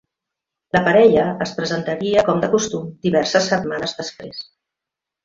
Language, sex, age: Catalan, female, 50-59